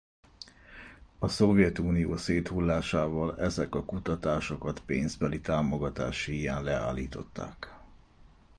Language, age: Hungarian, 40-49